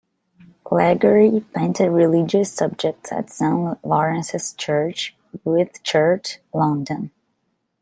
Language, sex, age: English, female, 19-29